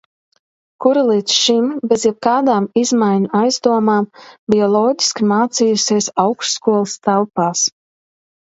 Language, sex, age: Latvian, female, 30-39